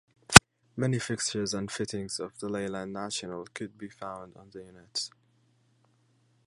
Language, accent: English, United States English